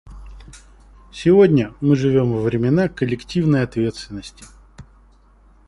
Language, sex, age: Russian, male, 19-29